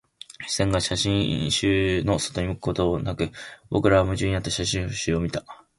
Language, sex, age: Japanese, male, 19-29